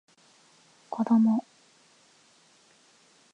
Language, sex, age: Japanese, female, 19-29